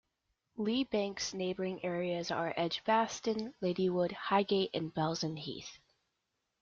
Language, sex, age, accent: English, female, under 19, United States English